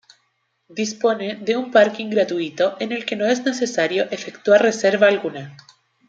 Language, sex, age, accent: Spanish, female, 19-29, Chileno: Chile, Cuyo